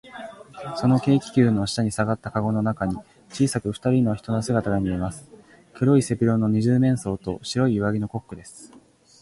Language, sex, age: Japanese, male, 19-29